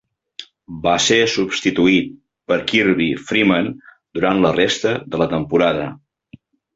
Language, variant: Catalan, Central